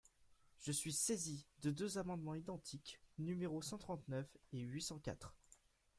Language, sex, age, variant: French, male, under 19, Français de métropole